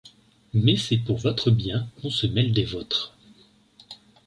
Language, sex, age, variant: French, male, 30-39, Français de métropole